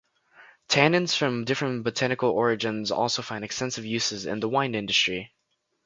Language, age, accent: English, under 19, United States English